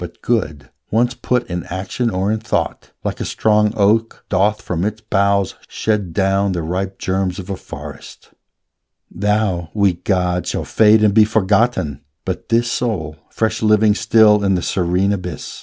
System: none